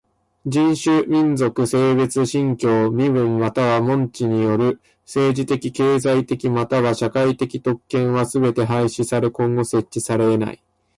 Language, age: Japanese, 19-29